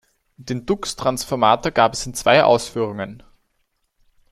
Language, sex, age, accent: German, male, 19-29, Österreichisches Deutsch